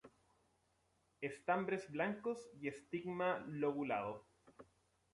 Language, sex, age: Spanish, male, 19-29